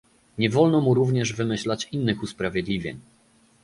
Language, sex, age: Polish, male, 30-39